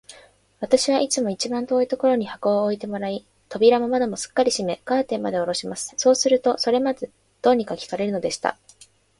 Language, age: Japanese, 19-29